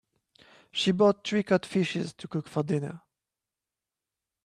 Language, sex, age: English, male, 19-29